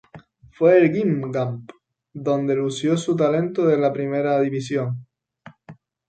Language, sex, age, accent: Spanish, male, 19-29, España: Islas Canarias